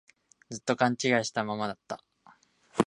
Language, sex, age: Japanese, male, under 19